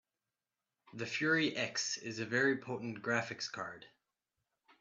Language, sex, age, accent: English, male, 19-29, United States English